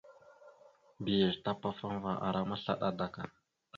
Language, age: Mada (Cameroon), 19-29